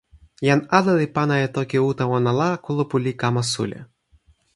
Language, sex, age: Toki Pona, male, 19-29